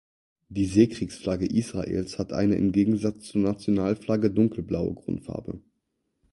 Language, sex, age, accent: German, male, 19-29, Deutschland Deutsch